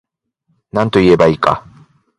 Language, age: Japanese, 30-39